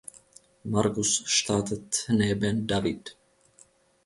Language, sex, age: German, male, 30-39